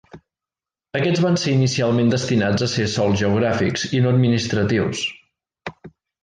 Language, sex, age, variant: Catalan, male, 40-49, Central